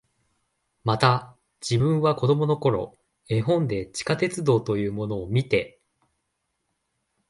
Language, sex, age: Japanese, male, 19-29